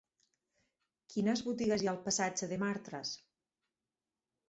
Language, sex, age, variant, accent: Catalan, female, 40-49, Central, Barcelonès